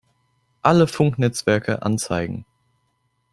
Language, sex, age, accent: German, male, 19-29, Deutschland Deutsch